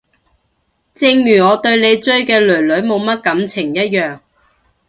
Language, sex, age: Cantonese, female, 30-39